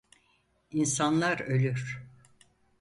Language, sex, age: Turkish, female, 80-89